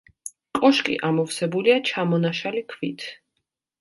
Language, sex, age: Georgian, female, 19-29